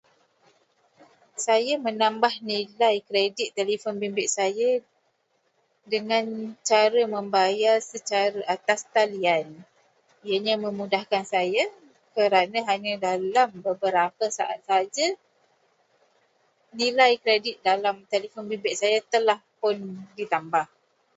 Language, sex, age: Malay, female, 30-39